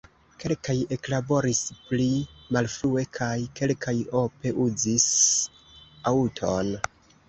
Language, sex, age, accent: Esperanto, female, 19-29, Internacia